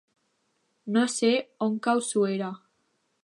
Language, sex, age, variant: Catalan, female, under 19, Alacantí